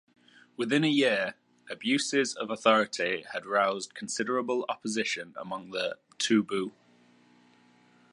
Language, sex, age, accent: English, male, 19-29, England English